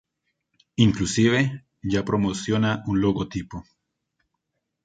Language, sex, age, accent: Spanish, male, 30-39, Andino-Pacífico: Colombia, Perú, Ecuador, oeste de Bolivia y Venezuela andina